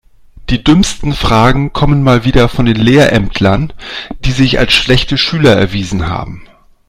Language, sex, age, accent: German, male, 40-49, Deutschland Deutsch